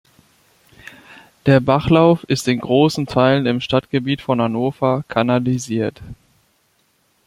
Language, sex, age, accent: German, male, 19-29, Deutschland Deutsch